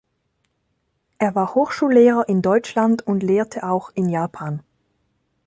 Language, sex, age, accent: German, female, 19-29, Schweizerdeutsch